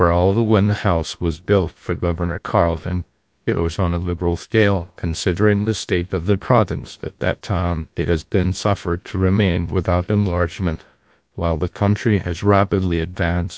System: TTS, GlowTTS